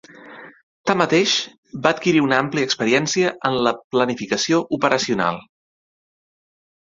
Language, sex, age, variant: Catalan, male, 30-39, Central